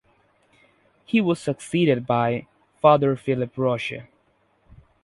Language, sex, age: English, male, under 19